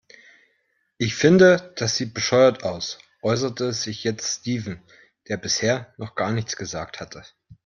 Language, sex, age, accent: German, male, 30-39, Deutschland Deutsch